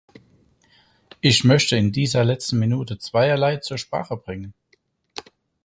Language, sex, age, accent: German, male, 40-49, Deutschland Deutsch